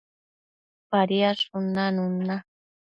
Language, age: Matsés, 19-29